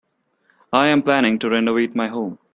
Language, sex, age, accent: English, male, 19-29, India and South Asia (India, Pakistan, Sri Lanka)